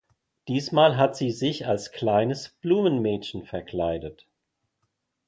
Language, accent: German, Deutschland Deutsch